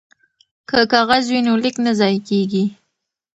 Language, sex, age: Pashto, female, under 19